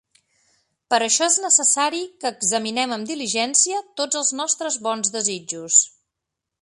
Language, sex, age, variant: Catalan, female, 40-49, Central